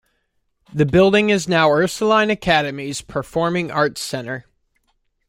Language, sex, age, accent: English, male, 19-29, United States English